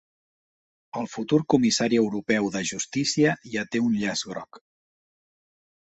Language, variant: Catalan, Central